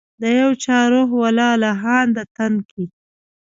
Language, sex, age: Pashto, female, 19-29